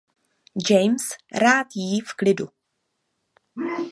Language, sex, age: Czech, female, 30-39